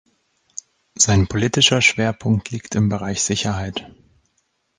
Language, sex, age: German, male, 30-39